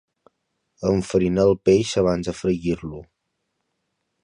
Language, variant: Catalan, Central